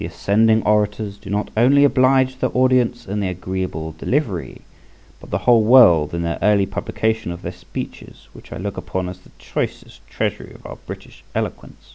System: none